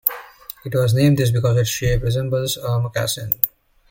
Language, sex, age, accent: English, male, 30-39, England English